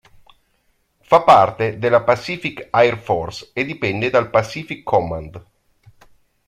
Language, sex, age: Italian, male, 30-39